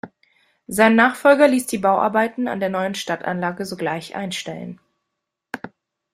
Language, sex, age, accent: German, female, 19-29, Deutschland Deutsch